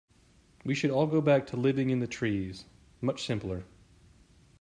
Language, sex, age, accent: English, male, 30-39, United States English